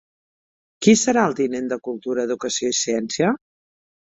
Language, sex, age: Catalan, female, 50-59